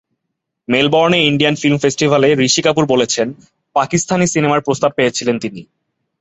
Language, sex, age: Bengali, male, 19-29